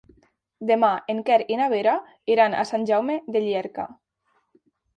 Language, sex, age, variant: Catalan, female, 19-29, Nord-Occidental